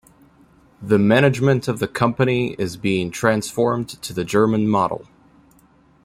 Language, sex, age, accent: English, male, 19-29, United States English